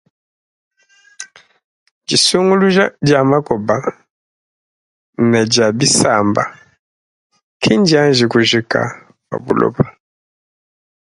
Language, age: Luba-Lulua, 30-39